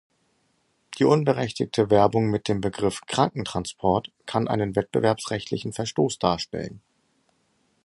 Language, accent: German, Norddeutsch